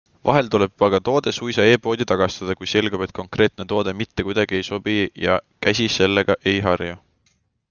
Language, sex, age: Estonian, male, 19-29